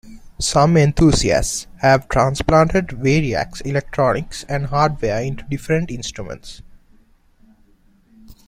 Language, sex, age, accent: English, male, 19-29, England English